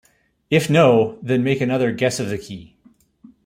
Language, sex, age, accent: English, male, 30-39, United States English